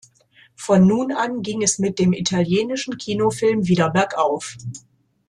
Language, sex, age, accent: German, female, 50-59, Deutschland Deutsch